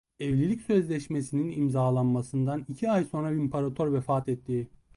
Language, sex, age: Turkish, male, 19-29